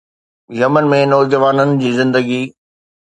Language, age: Sindhi, 40-49